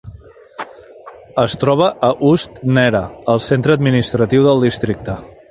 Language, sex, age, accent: Catalan, male, 40-49, Empordanès